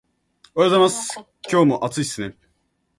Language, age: Japanese, 19-29